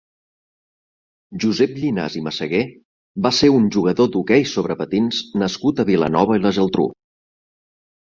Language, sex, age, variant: Catalan, male, 40-49, Septentrional